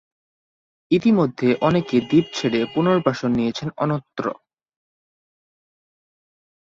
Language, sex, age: Bengali, male, 19-29